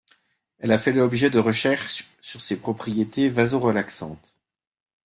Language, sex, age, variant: French, male, 50-59, Français de métropole